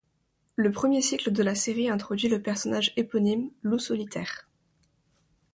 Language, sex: French, female